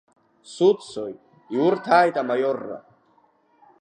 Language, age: Abkhazian, under 19